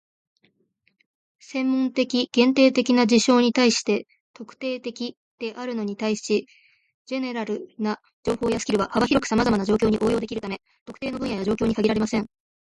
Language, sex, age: Japanese, female, 19-29